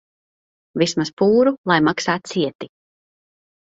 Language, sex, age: Latvian, female, 30-39